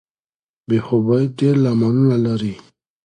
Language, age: Pashto, 30-39